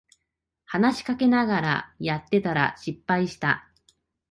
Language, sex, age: Japanese, female, 30-39